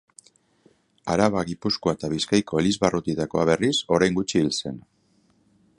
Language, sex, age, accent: Basque, male, 40-49, Mendebalekoa (Araba, Bizkaia, Gipuzkoako mendebaleko herri batzuk)